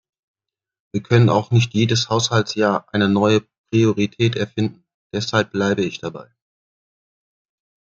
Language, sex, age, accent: German, male, 40-49, Deutschland Deutsch